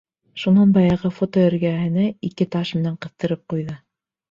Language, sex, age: Bashkir, female, 30-39